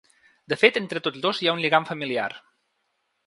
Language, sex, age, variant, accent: Catalan, male, 30-39, Central, central